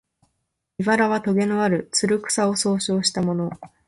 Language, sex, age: Japanese, female, 19-29